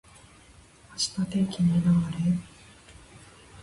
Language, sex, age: Japanese, female, 19-29